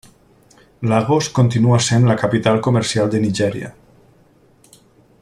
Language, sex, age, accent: Catalan, male, 40-49, valencià